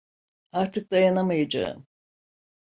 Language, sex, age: Turkish, female, 70-79